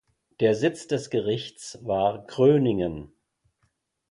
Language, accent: German, Deutschland Deutsch